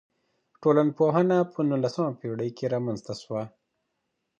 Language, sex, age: Pashto, male, 30-39